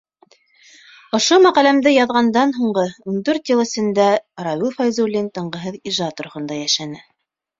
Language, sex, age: Bashkir, female, 19-29